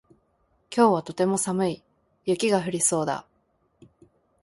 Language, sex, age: Japanese, female, 19-29